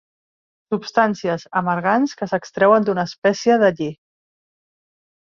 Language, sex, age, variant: Catalan, female, 30-39, Central